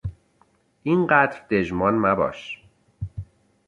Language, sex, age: Persian, male, 30-39